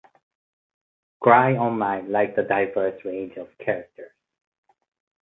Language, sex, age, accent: English, male, 30-39, Canadian English